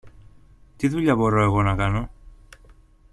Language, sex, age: Greek, male, 30-39